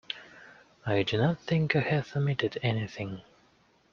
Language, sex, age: English, male, 19-29